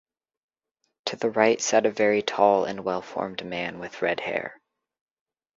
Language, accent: English, United States English